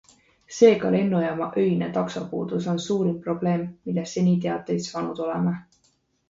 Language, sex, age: Estonian, female, 19-29